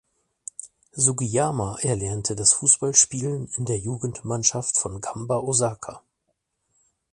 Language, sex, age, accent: German, male, 40-49, Deutschland Deutsch